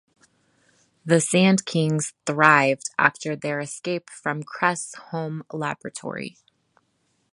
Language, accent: English, United States English